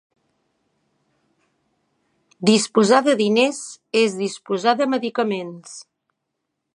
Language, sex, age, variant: Catalan, female, 50-59, Balear